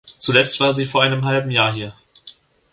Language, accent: German, Deutschland Deutsch